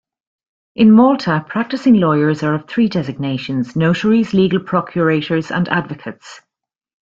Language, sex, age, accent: English, female, 40-49, Irish English